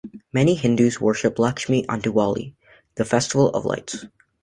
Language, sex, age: English, male, under 19